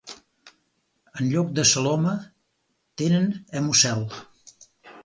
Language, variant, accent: Catalan, Central, central; Empordanès